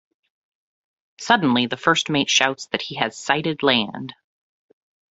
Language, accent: English, United States English